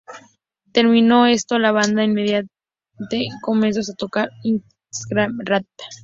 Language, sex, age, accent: Spanish, female, under 19, México